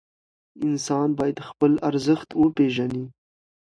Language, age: Pashto, under 19